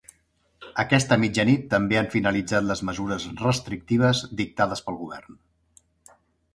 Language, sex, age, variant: Catalan, male, 40-49, Central